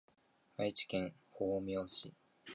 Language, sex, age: Japanese, male, 19-29